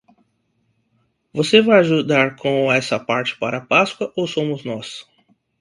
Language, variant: Portuguese, Portuguese (Brasil)